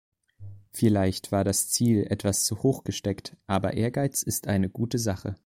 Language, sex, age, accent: German, male, 19-29, Deutschland Deutsch